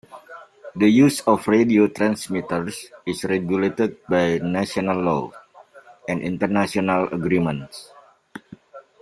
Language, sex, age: English, male, 40-49